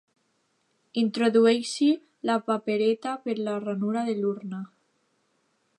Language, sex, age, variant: Catalan, female, under 19, Alacantí